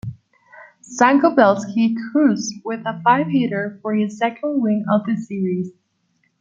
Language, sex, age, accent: English, female, 19-29, United States English